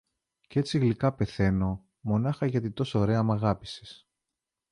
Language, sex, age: Greek, male, 40-49